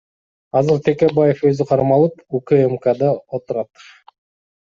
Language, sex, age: Kyrgyz, male, 40-49